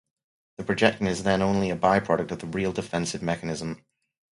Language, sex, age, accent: English, male, 30-39, England English